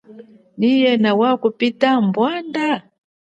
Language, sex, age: Chokwe, female, 40-49